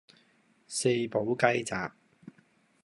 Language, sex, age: Cantonese, male, 19-29